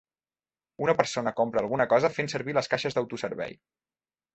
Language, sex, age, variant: Catalan, male, 19-29, Central